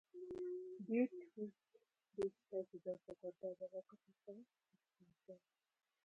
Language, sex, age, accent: English, female, 19-29, United States English